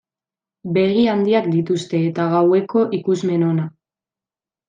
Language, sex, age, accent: Basque, female, 19-29, Mendebalekoa (Araba, Bizkaia, Gipuzkoako mendebaleko herri batzuk)